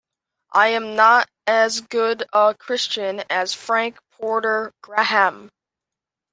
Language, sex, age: English, male, 19-29